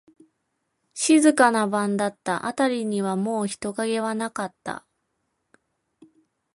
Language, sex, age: Japanese, female, 19-29